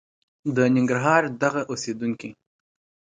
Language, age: Pashto, 19-29